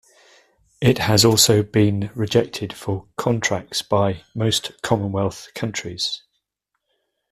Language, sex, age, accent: English, male, 50-59, England English